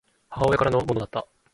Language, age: Japanese, 19-29